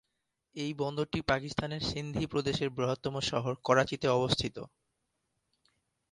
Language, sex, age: Bengali, male, 19-29